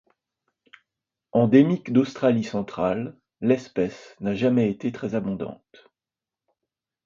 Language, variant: French, Français de métropole